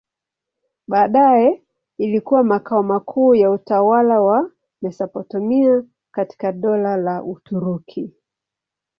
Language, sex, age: Swahili, female, 50-59